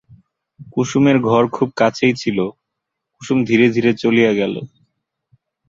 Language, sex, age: Bengali, male, 19-29